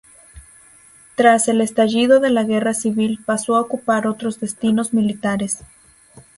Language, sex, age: Spanish, female, under 19